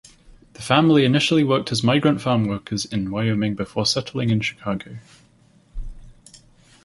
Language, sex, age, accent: English, male, under 19, England English